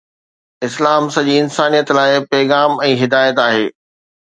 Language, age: Sindhi, 40-49